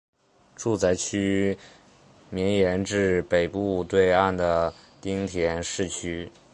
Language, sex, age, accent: Chinese, male, under 19, 出生地：浙江省